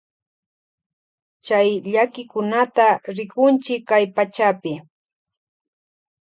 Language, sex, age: Loja Highland Quichua, female, 40-49